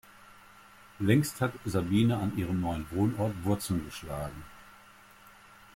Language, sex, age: German, male, 60-69